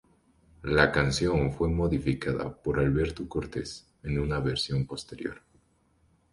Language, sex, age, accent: Spanish, male, 19-29, Andino-Pacífico: Colombia, Perú, Ecuador, oeste de Bolivia y Venezuela andina